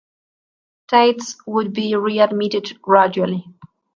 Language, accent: English, England English